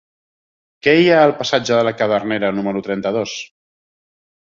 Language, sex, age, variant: Catalan, male, 40-49, Central